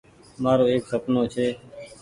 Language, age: Goaria, 19-29